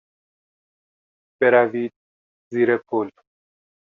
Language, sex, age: Persian, male, 30-39